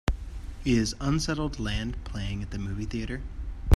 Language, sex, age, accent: English, male, 30-39, United States English